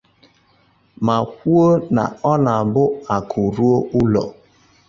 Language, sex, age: Igbo, male, 30-39